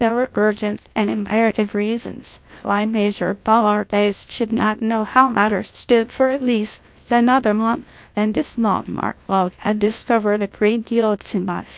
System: TTS, GlowTTS